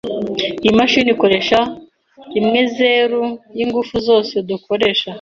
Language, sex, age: Kinyarwanda, female, 19-29